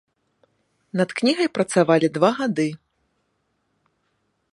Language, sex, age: Belarusian, female, 30-39